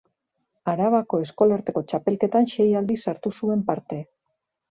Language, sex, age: Basque, female, 40-49